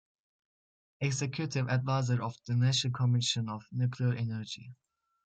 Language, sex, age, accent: English, male, under 19, United States English